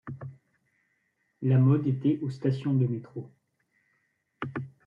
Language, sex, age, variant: French, male, 30-39, Français de métropole